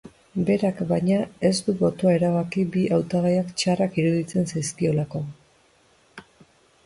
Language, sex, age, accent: Basque, female, 40-49, Mendebalekoa (Araba, Bizkaia, Gipuzkoako mendebaleko herri batzuk)